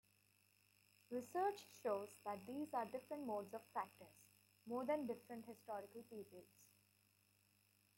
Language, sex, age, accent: English, female, 19-29, India and South Asia (India, Pakistan, Sri Lanka)